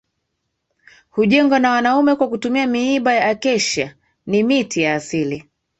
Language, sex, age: Swahili, female, 30-39